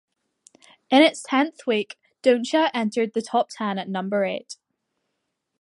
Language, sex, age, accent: English, female, under 19, Irish English